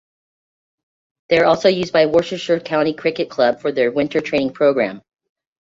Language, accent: English, United States English